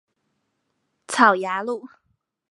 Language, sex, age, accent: Chinese, female, 19-29, 出生地：臺北市